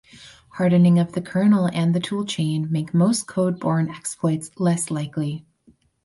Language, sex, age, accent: English, female, 19-29, United States English